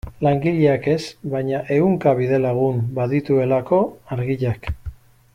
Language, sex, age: Basque, male, 60-69